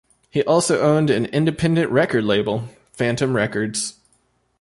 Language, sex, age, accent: English, male, 19-29, United States English